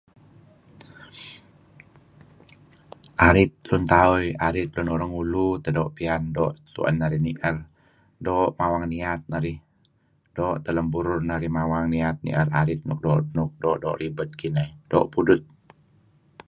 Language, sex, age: Kelabit, male, 50-59